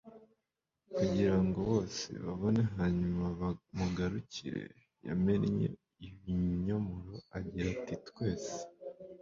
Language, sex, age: Kinyarwanda, male, 19-29